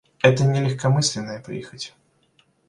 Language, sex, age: Russian, male, 19-29